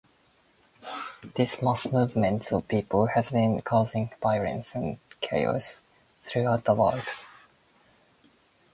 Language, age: English, 19-29